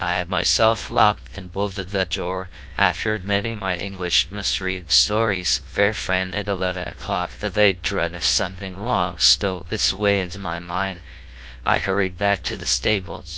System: TTS, GlowTTS